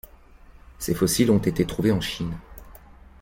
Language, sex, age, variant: French, male, 30-39, Français de métropole